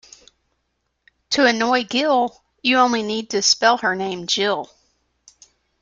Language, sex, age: English, female, 40-49